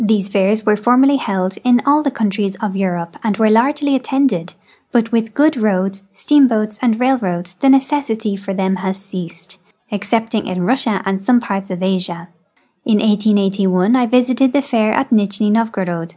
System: none